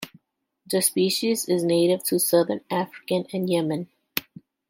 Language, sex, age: English, female, 19-29